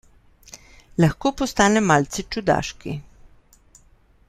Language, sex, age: Slovenian, female, 60-69